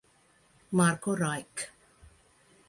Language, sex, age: Italian, female, 50-59